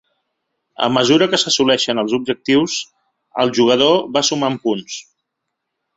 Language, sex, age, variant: Catalan, male, 40-49, Central